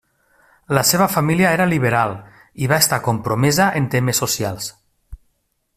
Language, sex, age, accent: Catalan, male, 40-49, valencià